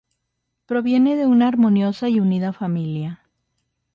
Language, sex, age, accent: Spanish, female, 30-39, México